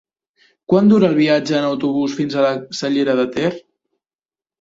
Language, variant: Catalan, Central